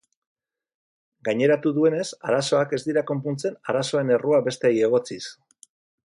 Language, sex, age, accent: Basque, male, 40-49, Mendebalekoa (Araba, Bizkaia, Gipuzkoako mendebaleko herri batzuk)